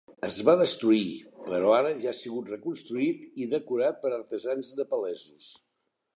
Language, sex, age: Catalan, male, 60-69